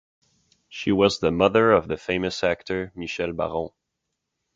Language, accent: English, Canadian English